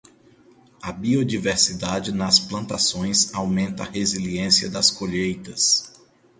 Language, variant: Portuguese, Portuguese (Brasil)